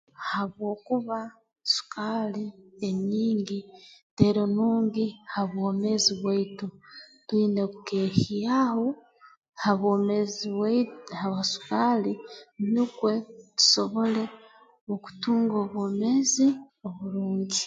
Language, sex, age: Tooro, female, 19-29